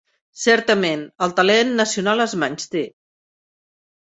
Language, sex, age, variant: Catalan, female, 50-59, Central